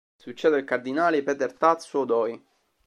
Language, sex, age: Italian, male, 19-29